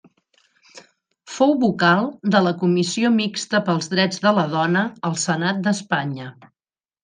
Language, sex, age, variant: Catalan, female, 50-59, Central